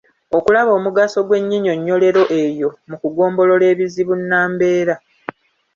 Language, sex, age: Ganda, female, 30-39